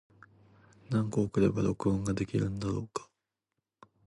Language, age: Japanese, 19-29